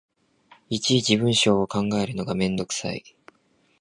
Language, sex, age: Japanese, male, 19-29